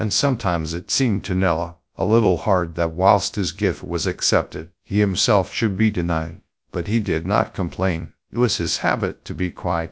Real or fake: fake